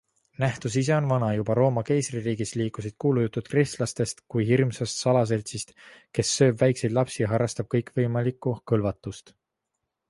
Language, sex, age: Estonian, male, 19-29